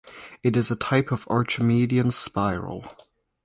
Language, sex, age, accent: English, male, under 19, Canadian English